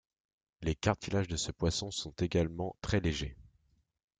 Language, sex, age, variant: French, male, 19-29, Français de métropole